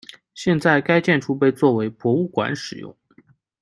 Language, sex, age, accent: Chinese, male, 19-29, 出生地：江苏省